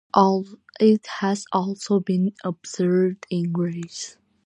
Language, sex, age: English, female, under 19